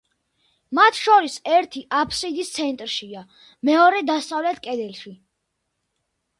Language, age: Georgian, under 19